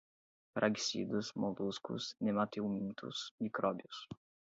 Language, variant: Portuguese, Portuguese (Brasil)